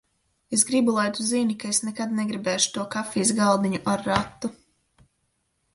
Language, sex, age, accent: Latvian, female, 19-29, Vidus dialekts